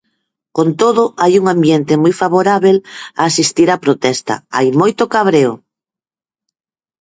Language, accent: Galician, Normativo (estándar)